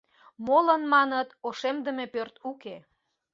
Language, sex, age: Mari, female, 40-49